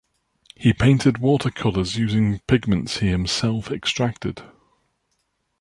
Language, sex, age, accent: English, male, 30-39, England English